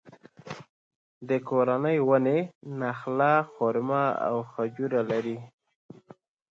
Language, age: Pashto, 30-39